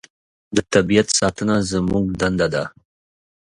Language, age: Pashto, 30-39